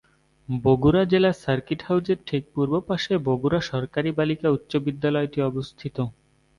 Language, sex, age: Bengali, male, 19-29